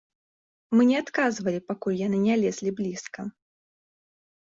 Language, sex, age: Belarusian, female, 19-29